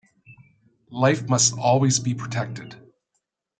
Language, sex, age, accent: English, male, 60-69, Canadian English